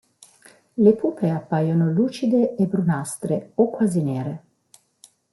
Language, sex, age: Italian, female, 40-49